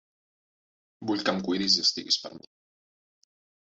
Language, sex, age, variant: Catalan, male, 30-39, Central